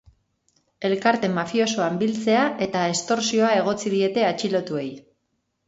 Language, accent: Basque, Erdialdekoa edo Nafarra (Gipuzkoa, Nafarroa)